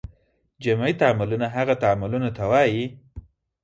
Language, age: Pashto, 19-29